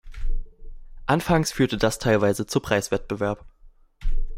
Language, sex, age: German, male, 19-29